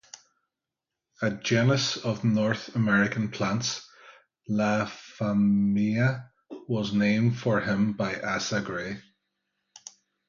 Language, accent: English, Irish English